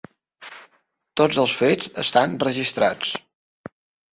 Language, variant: Catalan, Central